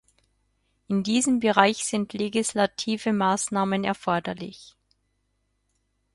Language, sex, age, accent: German, female, 30-39, Österreichisches Deutsch